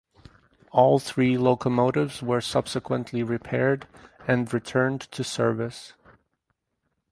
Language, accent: English, United States English